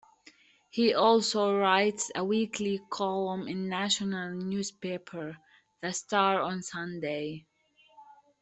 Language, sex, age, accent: English, female, 19-29, United States English